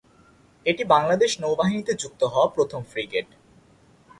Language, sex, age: Bengali, male, under 19